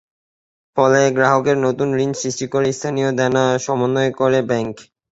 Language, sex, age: Bengali, male, 19-29